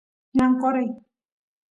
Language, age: Santiago del Estero Quichua, 30-39